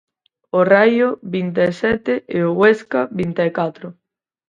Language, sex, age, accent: Galician, female, under 19, Central (gheada); Normativo (estándar)